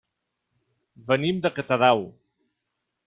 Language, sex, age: Catalan, male, 40-49